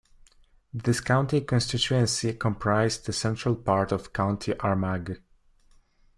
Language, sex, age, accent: English, male, under 19, United States English